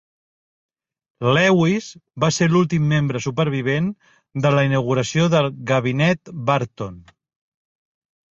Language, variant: Catalan, Central